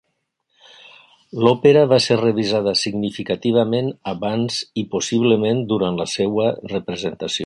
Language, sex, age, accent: Catalan, male, 60-69, valencià